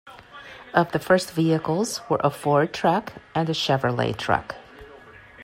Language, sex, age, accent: English, female, 40-49, United States English